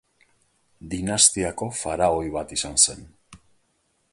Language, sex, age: Basque, male, 40-49